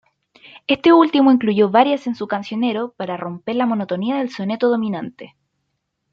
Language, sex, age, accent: Spanish, female, under 19, Chileno: Chile, Cuyo